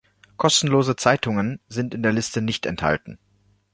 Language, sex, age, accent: German, male, 19-29, Deutschland Deutsch